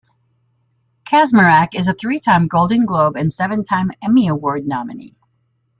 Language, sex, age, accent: English, female, 60-69, United States English